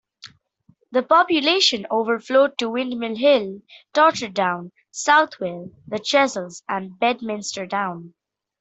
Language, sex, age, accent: English, female, under 19, India and South Asia (India, Pakistan, Sri Lanka)